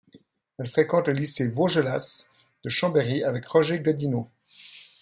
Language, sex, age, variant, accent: French, male, 30-39, Français d'Europe, Français de Suisse